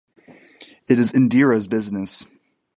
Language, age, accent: English, 19-29, United States English